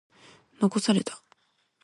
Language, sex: Japanese, female